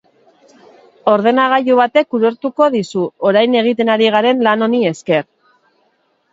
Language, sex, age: Basque, female, 40-49